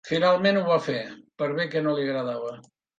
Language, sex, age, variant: Catalan, male, 60-69, Nord-Occidental